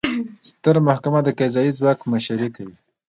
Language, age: Pashto, 19-29